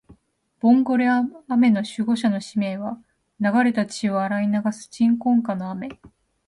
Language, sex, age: Japanese, female, 19-29